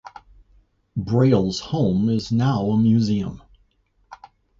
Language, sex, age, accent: English, male, 50-59, Canadian English